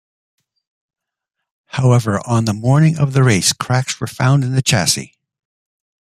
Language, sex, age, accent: English, male, 60-69, Canadian English